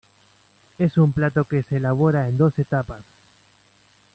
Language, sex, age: Spanish, male, 19-29